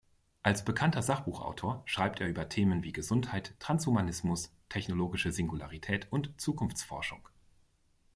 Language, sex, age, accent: German, male, 40-49, Deutschland Deutsch